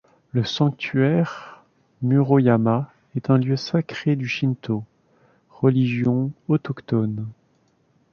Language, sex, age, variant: French, male, 30-39, Français de métropole